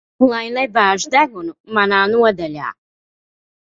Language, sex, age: Latvian, female, 19-29